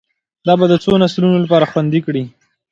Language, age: Pashto, 19-29